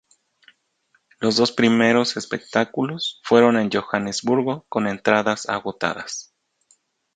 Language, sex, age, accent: Spanish, male, 40-49, México